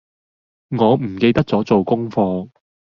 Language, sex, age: Cantonese, male, 30-39